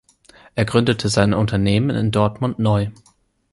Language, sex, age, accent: German, male, 19-29, Deutschland Deutsch